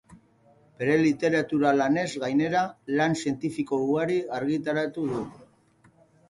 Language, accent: Basque, Mendebalekoa (Araba, Bizkaia, Gipuzkoako mendebaleko herri batzuk)